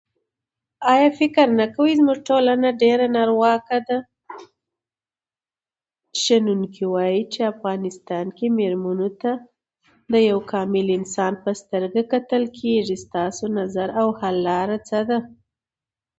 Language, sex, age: Pashto, female, 30-39